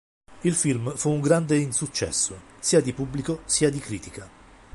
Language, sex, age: Italian, male, 50-59